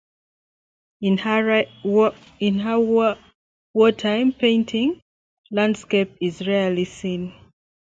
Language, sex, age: English, female, 30-39